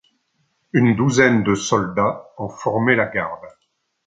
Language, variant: French, Français de métropole